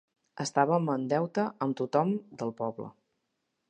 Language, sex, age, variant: Catalan, female, 40-49, Central